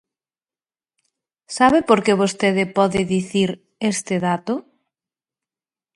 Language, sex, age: Galician, female, 40-49